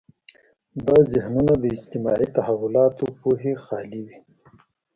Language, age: Pashto, under 19